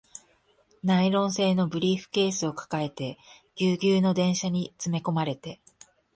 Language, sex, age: Japanese, female, 40-49